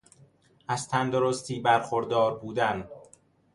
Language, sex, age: Persian, male, 30-39